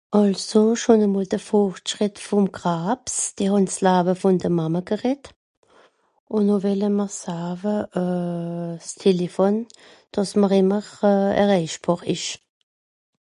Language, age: Swiss German, 50-59